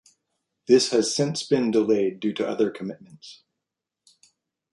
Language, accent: English, United States English